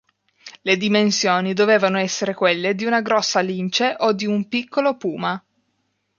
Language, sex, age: Italian, female, 19-29